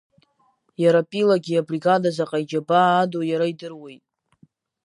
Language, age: Abkhazian, 30-39